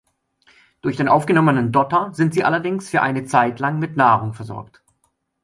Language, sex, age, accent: German, male, 40-49, Deutschland Deutsch